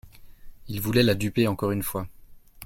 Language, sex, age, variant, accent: French, male, 19-29, Français d'Europe, Français de Suisse